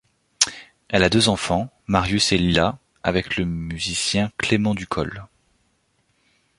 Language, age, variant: French, 30-39, Français de métropole